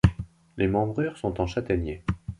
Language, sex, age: French, male, 40-49